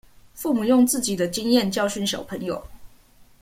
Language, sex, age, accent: Chinese, female, 19-29, 出生地：臺北市